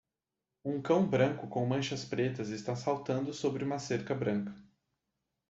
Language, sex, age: Portuguese, male, 19-29